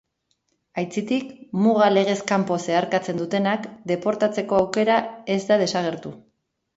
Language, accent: Basque, Erdialdekoa edo Nafarra (Gipuzkoa, Nafarroa)